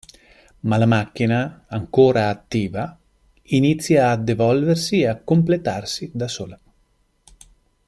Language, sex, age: Italian, male, 50-59